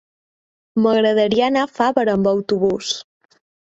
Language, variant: Catalan, Central